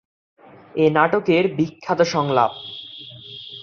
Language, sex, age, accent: Bengali, male, 19-29, Bangladeshi